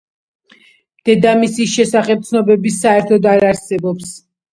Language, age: Georgian, under 19